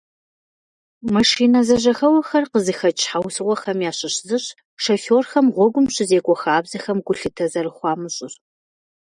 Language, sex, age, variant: Kabardian, female, 40-49, Адыгэбзэ (Къэбэрдей, Кирил, Урысей)